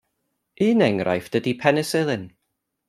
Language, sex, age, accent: Welsh, male, 30-39, Y Deyrnas Unedig Cymraeg